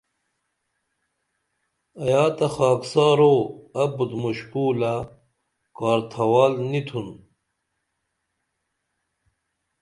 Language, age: Dameli, 40-49